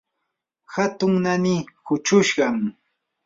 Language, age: Yanahuanca Pasco Quechua, 19-29